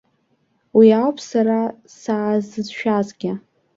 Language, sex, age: Abkhazian, female, under 19